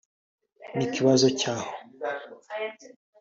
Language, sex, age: Kinyarwanda, male, 19-29